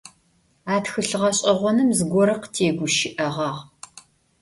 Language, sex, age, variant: Adyghe, female, 50-59, Адыгабзэ (Кирил, пстэумэ зэдыряе)